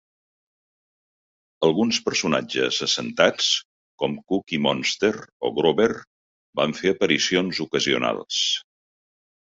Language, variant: Catalan, Central